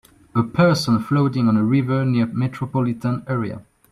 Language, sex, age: English, male, 19-29